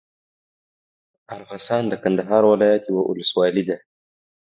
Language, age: Pashto, 30-39